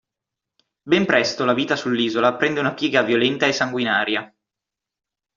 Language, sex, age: Italian, male, 19-29